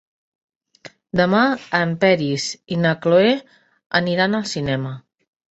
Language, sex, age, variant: Catalan, female, 40-49, Central